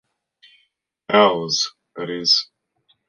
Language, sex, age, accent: English, male, 19-29, Australian English